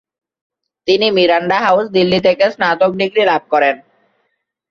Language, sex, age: Bengali, male, 19-29